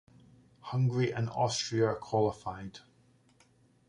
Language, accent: English, Scottish English